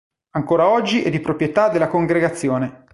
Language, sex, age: Italian, male, 40-49